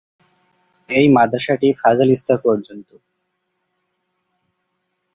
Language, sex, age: Bengali, male, 19-29